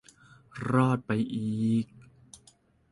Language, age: Thai, 40-49